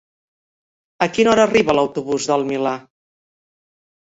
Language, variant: Catalan, Central